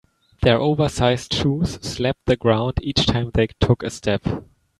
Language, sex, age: English, male, 19-29